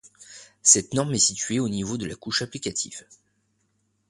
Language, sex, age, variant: French, male, 30-39, Français de métropole